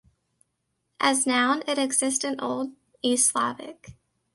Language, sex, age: English, female, under 19